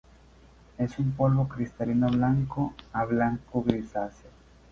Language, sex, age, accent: Spanish, male, 19-29, México